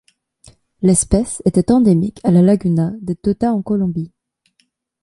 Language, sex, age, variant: French, female, 19-29, Français de métropole